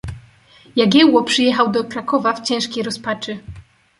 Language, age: Polish, 19-29